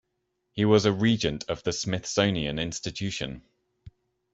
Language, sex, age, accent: English, male, 30-39, England English